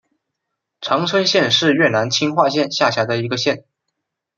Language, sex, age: Chinese, male, 19-29